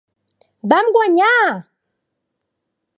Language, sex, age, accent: Catalan, female, 30-39, central; nord-occidental